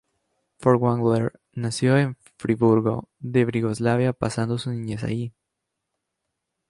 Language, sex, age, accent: Spanish, male, 19-29, América central